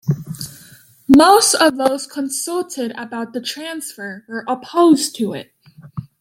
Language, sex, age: English, female, under 19